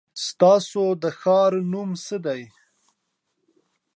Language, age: Pashto, 19-29